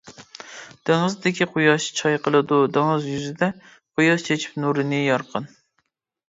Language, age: Uyghur, 19-29